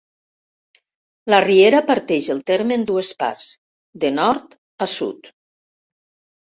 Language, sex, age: Catalan, female, 60-69